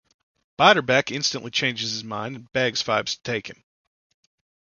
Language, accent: English, United States English